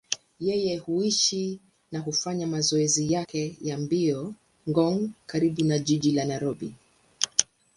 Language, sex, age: Swahili, female, 60-69